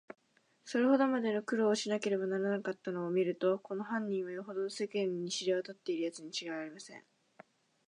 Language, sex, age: Japanese, female, 19-29